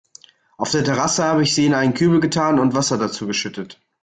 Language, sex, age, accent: German, male, 19-29, Deutschland Deutsch